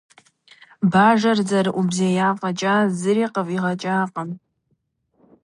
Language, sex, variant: Kabardian, female, Адыгэбзэ (Къэбэрдей, Кирил, Урысей)